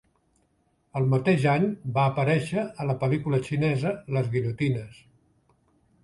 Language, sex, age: Catalan, male, 70-79